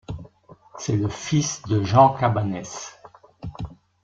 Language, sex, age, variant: French, male, 60-69, Français de métropole